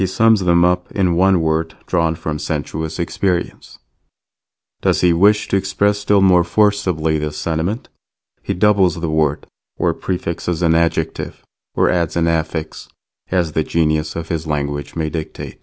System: none